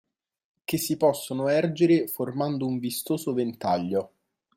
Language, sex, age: Italian, male, 19-29